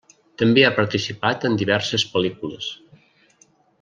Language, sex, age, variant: Catalan, male, 60-69, Central